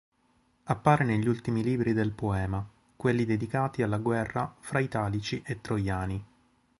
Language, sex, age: Italian, male, 40-49